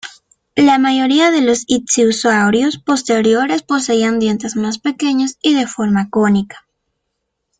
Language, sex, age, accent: Spanish, female, 19-29, América central